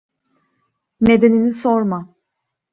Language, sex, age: Turkish, female, 30-39